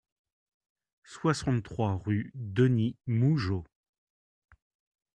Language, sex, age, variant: French, male, 30-39, Français de métropole